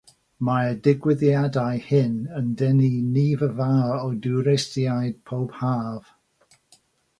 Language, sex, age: Welsh, male, 60-69